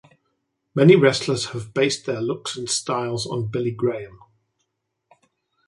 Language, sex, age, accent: English, male, 50-59, England English